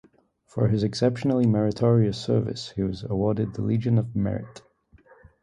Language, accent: English, England English